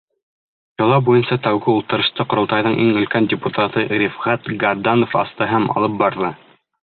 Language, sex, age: Bashkir, male, under 19